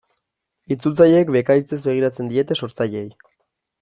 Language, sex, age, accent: Basque, male, 19-29, Erdialdekoa edo Nafarra (Gipuzkoa, Nafarroa)